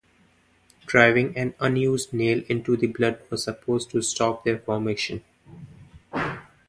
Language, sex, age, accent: English, male, 19-29, India and South Asia (India, Pakistan, Sri Lanka)